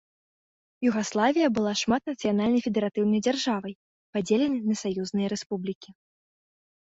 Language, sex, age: Belarusian, female, 19-29